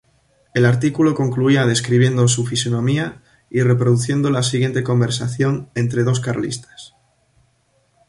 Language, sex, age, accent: Spanish, male, 19-29, España: Norte peninsular (Asturias, Castilla y León, Cantabria, País Vasco, Navarra, Aragón, La Rioja, Guadalajara, Cuenca)